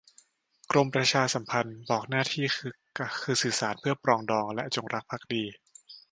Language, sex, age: Thai, male, under 19